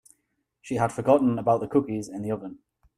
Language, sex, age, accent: English, male, 19-29, England English